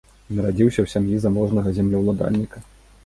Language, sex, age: Belarusian, male, 30-39